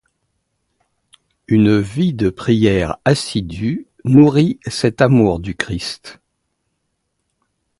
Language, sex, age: French, male, 60-69